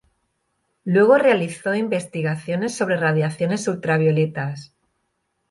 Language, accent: Spanish, España: Sur peninsular (Andalucia, Extremadura, Murcia)